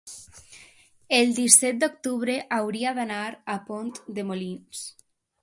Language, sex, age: Catalan, female, under 19